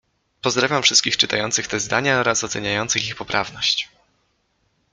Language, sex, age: Polish, male, 19-29